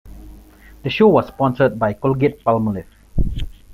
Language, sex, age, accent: English, male, 30-39, India and South Asia (India, Pakistan, Sri Lanka)